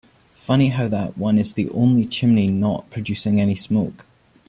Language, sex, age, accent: English, male, 19-29, Scottish English